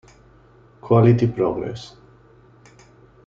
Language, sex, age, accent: Spanish, male, 30-39, España: Sur peninsular (Andalucia, Extremadura, Murcia)